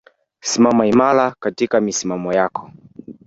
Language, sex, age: Swahili, male, 19-29